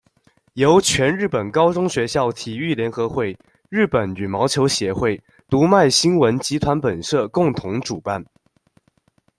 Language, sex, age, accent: Chinese, male, under 19, 出生地：江西省